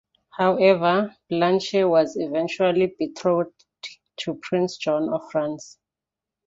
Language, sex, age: English, female, 40-49